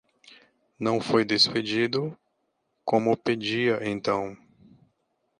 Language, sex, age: Portuguese, male, 30-39